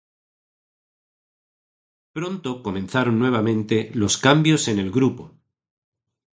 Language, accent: Spanish, España: Sur peninsular (Andalucia, Extremadura, Murcia)